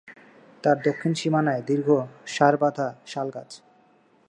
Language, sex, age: Bengali, male, 19-29